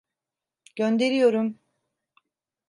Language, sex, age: Turkish, female, 40-49